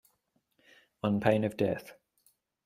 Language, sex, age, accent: English, male, 40-49, Australian English